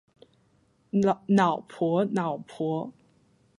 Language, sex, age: Chinese, female, 19-29